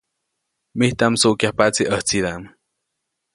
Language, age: Copainalá Zoque, 19-29